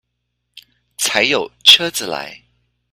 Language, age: Chinese, 30-39